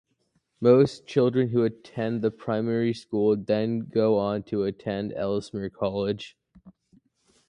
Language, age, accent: English, under 19, United States English